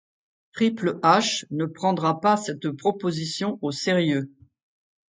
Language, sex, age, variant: French, female, 60-69, Français de métropole